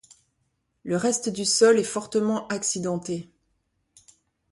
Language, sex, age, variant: French, female, 40-49, Français de métropole